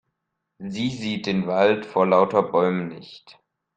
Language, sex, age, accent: German, male, under 19, Deutschland Deutsch